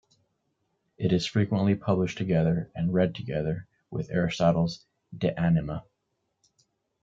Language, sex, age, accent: English, male, 40-49, United States English